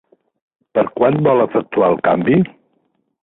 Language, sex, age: Catalan, male, 50-59